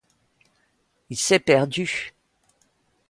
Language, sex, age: French, female, 60-69